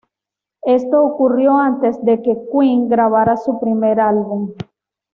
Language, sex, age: Spanish, female, 30-39